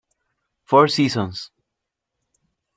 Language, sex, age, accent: Spanish, male, 19-29, México